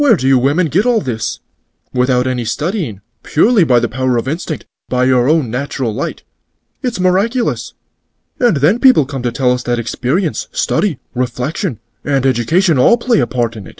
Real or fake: real